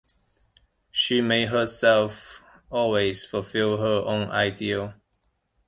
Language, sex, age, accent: English, male, 19-29, Hong Kong English